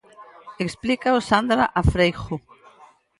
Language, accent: Galician, Normativo (estándar)